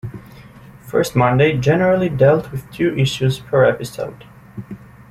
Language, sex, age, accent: English, male, 19-29, United States English